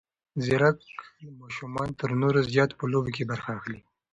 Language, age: Pashto, 19-29